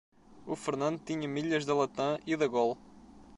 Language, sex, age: Portuguese, male, 19-29